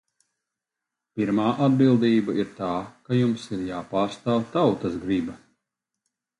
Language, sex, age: Latvian, male, 30-39